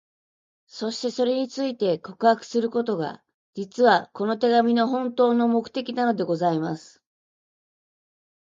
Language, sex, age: Japanese, female, 50-59